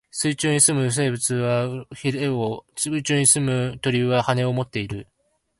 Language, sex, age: Japanese, male, 19-29